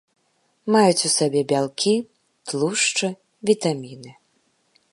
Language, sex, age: Belarusian, female, 19-29